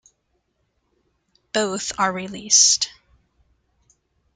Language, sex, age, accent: English, female, 50-59, United States English